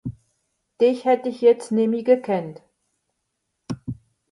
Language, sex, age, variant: Swiss German, female, 50-59, Nordniederàlemmànisch (Rishoffe, Zàwere, Bùsswìller, Hawenau, Brüemt, Stroossbùri, Molse, Dàmbàch, Schlettstàtt, Pfàlzbùri usw.)